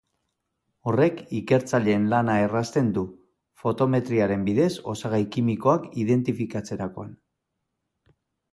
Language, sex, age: Basque, male, 40-49